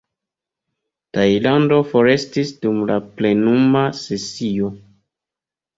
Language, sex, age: Esperanto, male, 30-39